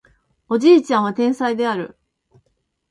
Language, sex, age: Japanese, female, 50-59